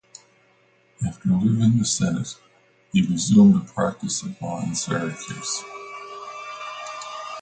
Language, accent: English, United States English